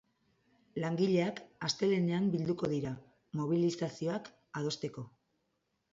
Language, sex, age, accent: Basque, female, 40-49, Erdialdekoa edo Nafarra (Gipuzkoa, Nafarroa)